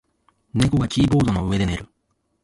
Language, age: Japanese, 40-49